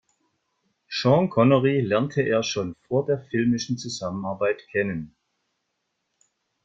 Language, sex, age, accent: German, male, 50-59, Deutschland Deutsch